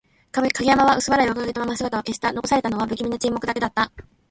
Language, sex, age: Japanese, female, 19-29